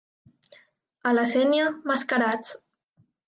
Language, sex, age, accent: Catalan, female, 19-29, valencià